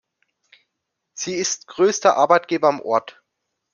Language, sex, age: German, male, 19-29